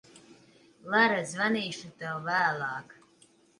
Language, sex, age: Latvian, female, 30-39